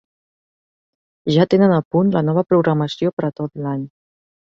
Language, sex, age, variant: Catalan, female, 40-49, Central